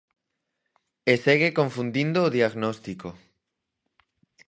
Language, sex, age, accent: Galician, male, 19-29, Normativo (estándar)